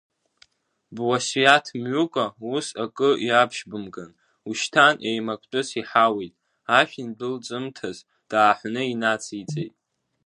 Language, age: Abkhazian, under 19